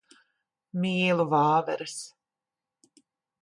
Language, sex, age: Latvian, female, 60-69